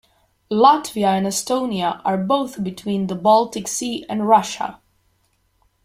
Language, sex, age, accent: English, female, 30-39, United States English